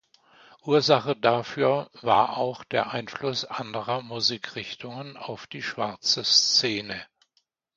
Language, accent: German, Deutschland Deutsch